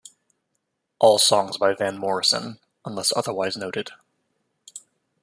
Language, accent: English, United States English